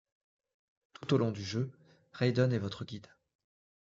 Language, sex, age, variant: French, male, 30-39, Français de métropole